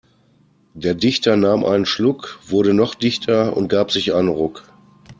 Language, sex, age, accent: German, male, 40-49, Deutschland Deutsch